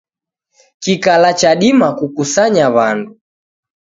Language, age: Taita, 19-29